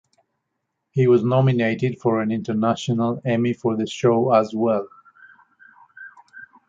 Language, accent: English, England English